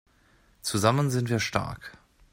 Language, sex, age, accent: German, male, 30-39, Deutschland Deutsch